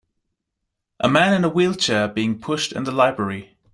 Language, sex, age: English, male, 19-29